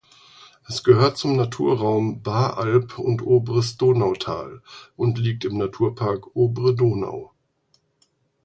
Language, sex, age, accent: German, male, 40-49, Deutschland Deutsch